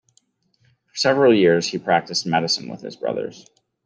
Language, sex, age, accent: English, male, 30-39, United States English